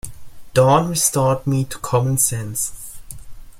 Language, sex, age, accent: English, male, under 19, United States English